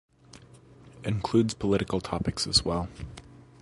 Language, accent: English, United States English